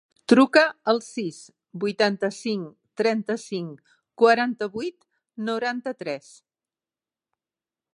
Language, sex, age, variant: Catalan, female, 60-69, Central